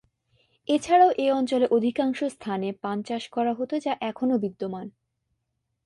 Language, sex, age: Bengali, female, 19-29